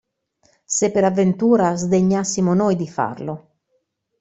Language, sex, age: Italian, female, 40-49